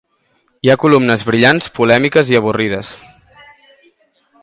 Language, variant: Catalan, Balear